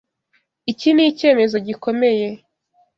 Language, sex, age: Kinyarwanda, female, 19-29